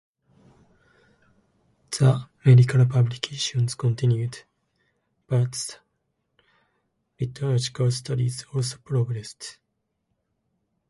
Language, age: English, 19-29